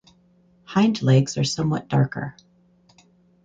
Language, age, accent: English, 40-49, United States English